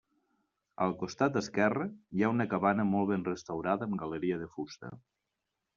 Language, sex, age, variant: Catalan, male, 40-49, Nord-Occidental